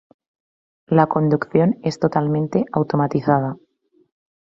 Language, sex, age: Spanish, female, 19-29